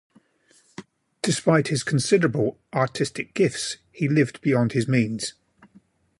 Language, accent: English, England English